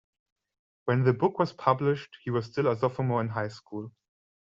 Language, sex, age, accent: English, male, 19-29, United States English